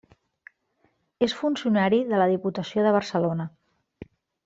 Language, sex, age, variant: Catalan, female, 50-59, Central